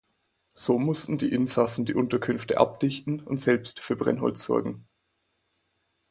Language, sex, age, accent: German, male, 19-29, Deutschland Deutsch; Österreichisches Deutsch